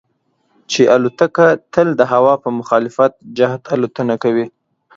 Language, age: Pashto, 19-29